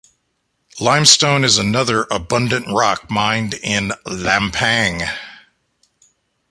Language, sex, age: English, male, 60-69